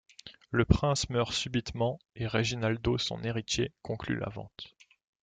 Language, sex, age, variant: French, male, 19-29, Français de métropole